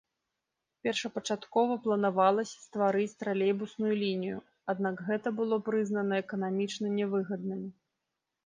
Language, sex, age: Belarusian, female, 19-29